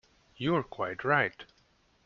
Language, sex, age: English, male, 30-39